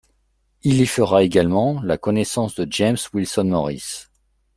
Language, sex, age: French, male, 40-49